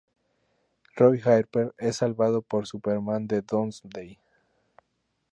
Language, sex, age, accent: Spanish, male, 19-29, México